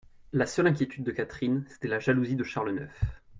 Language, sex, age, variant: French, male, 19-29, Français de métropole